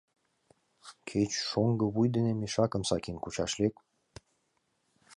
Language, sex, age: Mari, male, 19-29